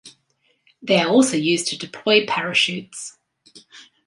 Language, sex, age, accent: English, female, 50-59, Australian English